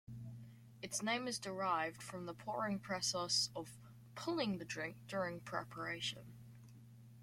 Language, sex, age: English, male, under 19